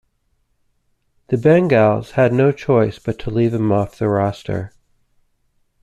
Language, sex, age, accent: English, male, 40-49, United States English